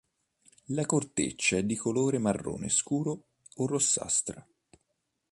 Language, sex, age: Italian, male, 30-39